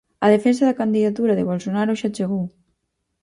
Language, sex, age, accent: Galician, female, 19-29, Central (gheada)